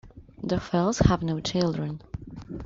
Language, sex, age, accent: English, female, 30-39, United States English